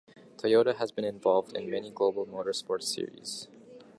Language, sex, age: English, male, 19-29